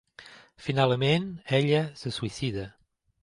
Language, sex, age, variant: Catalan, male, 40-49, Septentrional